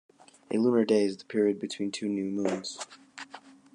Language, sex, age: English, male, under 19